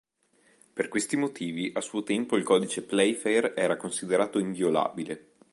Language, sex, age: Italian, male, 19-29